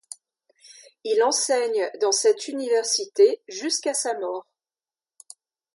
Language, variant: French, Français de métropole